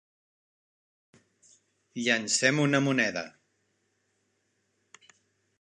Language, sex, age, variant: Catalan, male, 50-59, Central